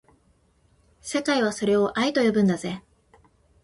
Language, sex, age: Japanese, female, 19-29